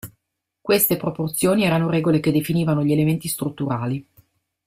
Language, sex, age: Italian, female, 40-49